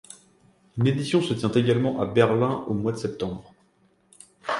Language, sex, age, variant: French, male, 30-39, Français de métropole